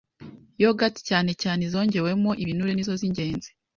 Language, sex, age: Kinyarwanda, female, 19-29